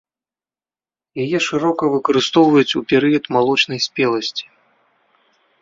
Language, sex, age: Belarusian, male, 30-39